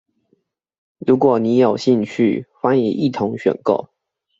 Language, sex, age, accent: Chinese, male, 30-39, 出生地：臺北市